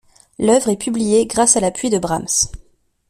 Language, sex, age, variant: French, female, 19-29, Français de métropole